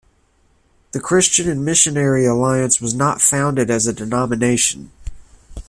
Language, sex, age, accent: English, male, 30-39, United States English